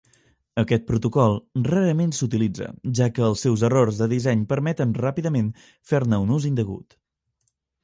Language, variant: Catalan, Septentrional